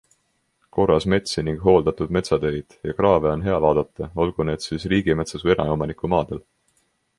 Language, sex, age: Estonian, male, 19-29